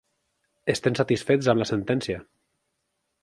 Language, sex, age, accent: Catalan, male, 19-29, valencià